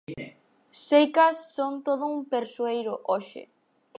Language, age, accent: Galician, 40-49, Oriental (común en zona oriental)